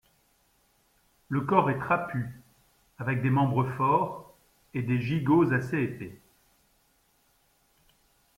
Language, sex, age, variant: French, male, 50-59, Français de métropole